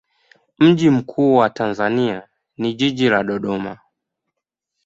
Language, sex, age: Swahili, male, 19-29